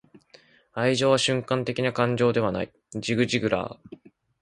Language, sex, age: Japanese, male, 19-29